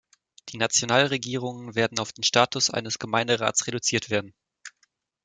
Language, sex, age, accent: German, male, 19-29, Deutschland Deutsch